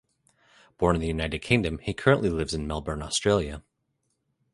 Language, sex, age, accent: English, male, 30-39, Canadian English